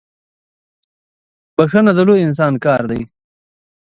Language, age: Pashto, 30-39